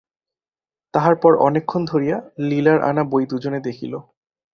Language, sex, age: Bengali, male, 19-29